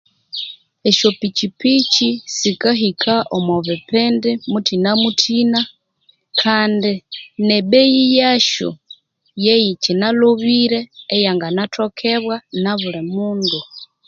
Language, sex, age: Konzo, female, 30-39